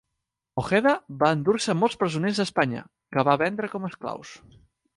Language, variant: Catalan, Central